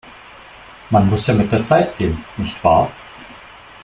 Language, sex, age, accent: German, male, 19-29, Deutschland Deutsch